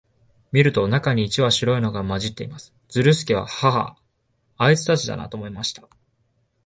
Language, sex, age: Japanese, male, 19-29